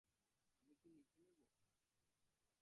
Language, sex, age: Bengali, male, under 19